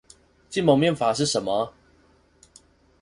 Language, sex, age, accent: Chinese, male, 19-29, 出生地：臺中市